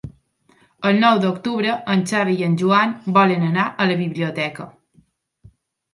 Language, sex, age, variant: Catalan, female, under 19, Balear